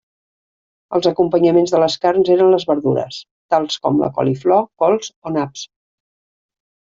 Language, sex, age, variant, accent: Catalan, female, 50-59, Central, central